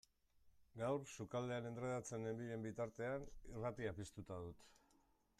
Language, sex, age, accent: Basque, male, 50-59, Mendebalekoa (Araba, Bizkaia, Gipuzkoako mendebaleko herri batzuk)